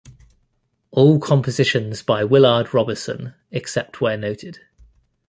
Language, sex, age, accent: English, male, 30-39, England English